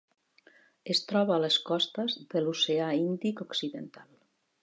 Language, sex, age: Catalan, female, 60-69